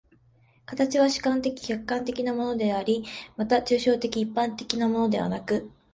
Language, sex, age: Japanese, female, 19-29